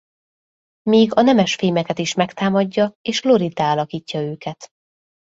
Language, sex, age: Hungarian, female, 30-39